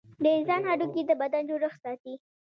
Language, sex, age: Pashto, female, under 19